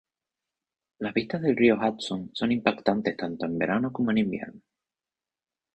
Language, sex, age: Spanish, male, 19-29